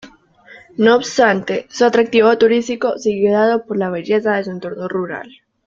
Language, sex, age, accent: Spanish, female, under 19, América central